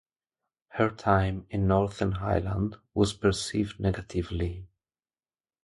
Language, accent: English, Italian